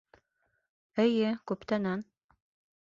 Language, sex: Bashkir, female